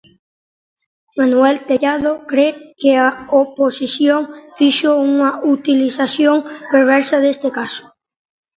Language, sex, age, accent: Galician, female, 40-49, Central (gheada)